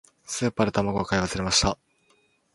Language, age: Japanese, 19-29